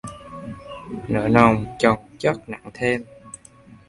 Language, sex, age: Vietnamese, male, 19-29